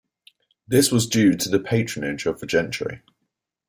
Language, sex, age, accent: English, male, 19-29, England English